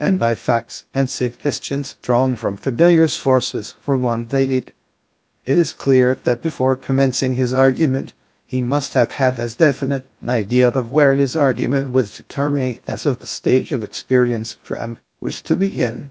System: TTS, GlowTTS